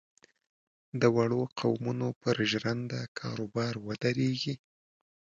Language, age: Pashto, 19-29